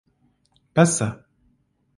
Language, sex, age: Central Kurdish, male, 19-29